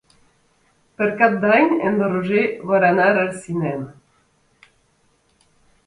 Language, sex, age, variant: Catalan, male, 50-59, Septentrional